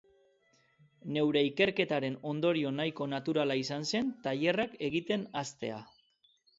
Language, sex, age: Basque, male, 30-39